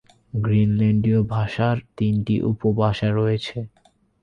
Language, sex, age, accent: Bengali, male, 19-29, Bengali; Bangla